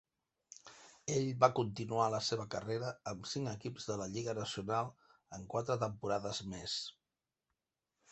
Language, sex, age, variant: Catalan, male, 50-59, Central